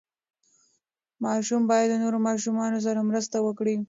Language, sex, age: Pashto, female, 30-39